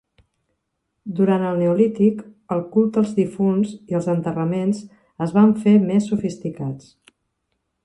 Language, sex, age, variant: Catalan, female, 50-59, Central